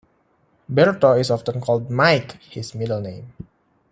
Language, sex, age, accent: English, male, 19-29, United States English